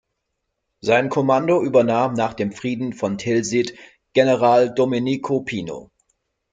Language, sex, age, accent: German, male, 30-39, Deutschland Deutsch